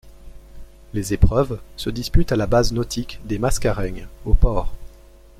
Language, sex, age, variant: French, male, 19-29, Français de métropole